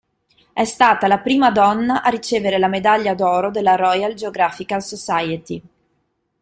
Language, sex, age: Italian, female, 30-39